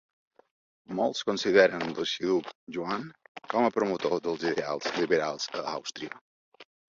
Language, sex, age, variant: Catalan, male, 50-59, Balear